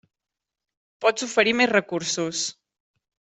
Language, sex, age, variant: Catalan, female, 40-49, Central